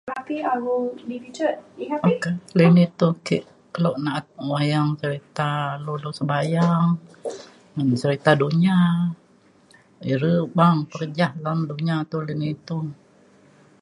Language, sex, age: Mainstream Kenyah, female, 70-79